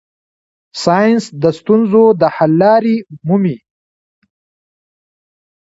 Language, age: Pashto, 40-49